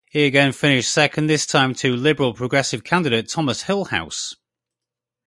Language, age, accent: English, 40-49, England English